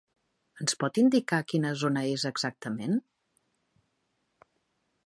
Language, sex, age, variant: Catalan, female, 40-49, Central